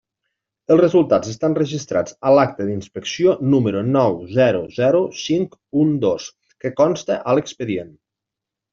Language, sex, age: Catalan, male, 40-49